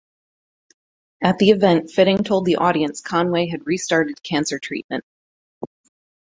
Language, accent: English, United States English